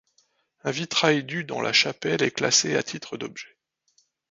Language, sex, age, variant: French, male, 50-59, Français de métropole